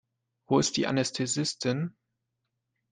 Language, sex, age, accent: German, male, 19-29, Deutschland Deutsch